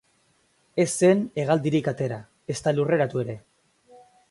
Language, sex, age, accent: Basque, male, under 19, Mendebalekoa (Araba, Bizkaia, Gipuzkoako mendebaleko herri batzuk)